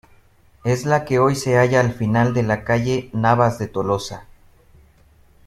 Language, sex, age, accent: Spanish, male, 19-29, México